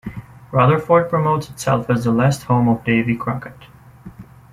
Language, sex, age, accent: English, male, 19-29, United States English